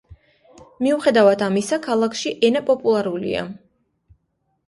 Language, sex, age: Georgian, female, 19-29